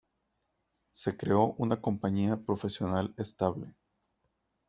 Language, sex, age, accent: Spanish, male, 30-39, México